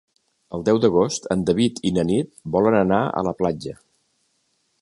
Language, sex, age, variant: Catalan, male, 60-69, Central